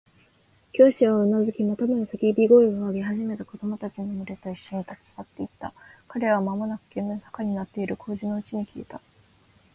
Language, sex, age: Japanese, female, 19-29